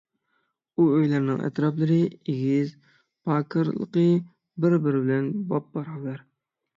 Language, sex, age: Uyghur, male, 19-29